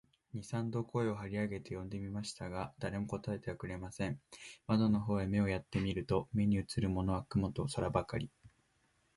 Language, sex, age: Japanese, male, 19-29